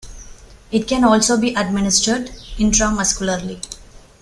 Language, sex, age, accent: English, female, 30-39, India and South Asia (India, Pakistan, Sri Lanka)